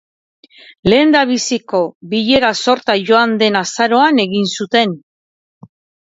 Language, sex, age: Basque, female, 40-49